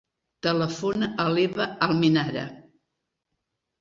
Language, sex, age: Catalan, female, 70-79